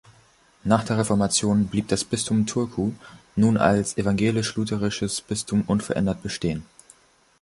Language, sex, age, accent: German, male, under 19, Deutschland Deutsch